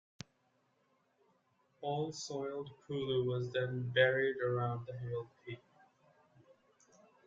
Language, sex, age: English, male, 19-29